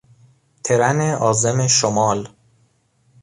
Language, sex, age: Persian, male, 19-29